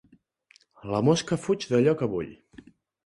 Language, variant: Catalan, Central